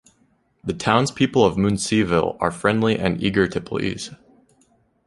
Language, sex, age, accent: English, male, 19-29, United States English